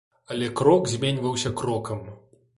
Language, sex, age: Belarusian, male, 19-29